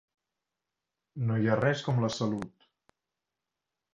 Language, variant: Catalan, Nord-Occidental